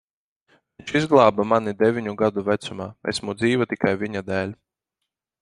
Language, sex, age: Latvian, male, 19-29